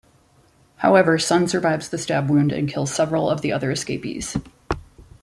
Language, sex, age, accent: English, female, 40-49, United States English